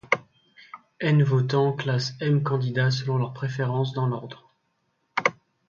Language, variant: French, Français de métropole